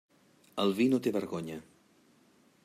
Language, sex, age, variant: Catalan, male, 40-49, Central